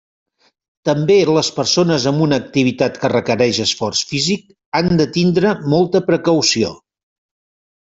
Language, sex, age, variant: Catalan, male, 50-59, Central